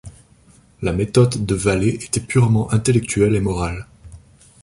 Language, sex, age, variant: French, male, 30-39, Français de métropole